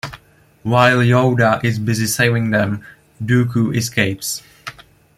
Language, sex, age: English, male, under 19